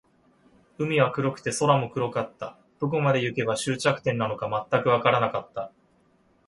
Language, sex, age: Japanese, male, 19-29